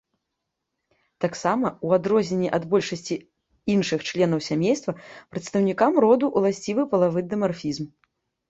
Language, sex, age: Belarusian, female, 19-29